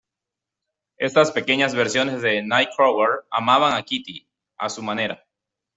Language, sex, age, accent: Spanish, male, 19-29, Andino-Pacífico: Colombia, Perú, Ecuador, oeste de Bolivia y Venezuela andina